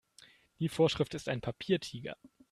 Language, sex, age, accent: German, male, 19-29, Deutschland Deutsch